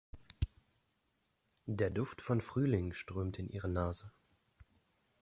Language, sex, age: German, male, 19-29